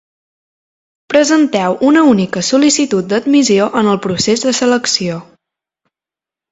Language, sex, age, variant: Catalan, female, 19-29, Central